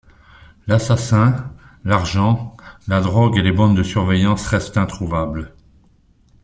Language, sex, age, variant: French, male, 60-69, Français de métropole